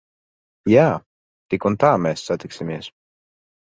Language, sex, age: Latvian, male, 19-29